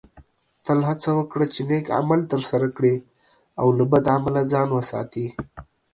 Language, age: Pashto, 19-29